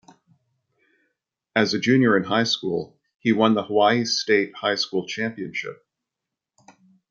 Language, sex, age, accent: English, male, 40-49, Canadian English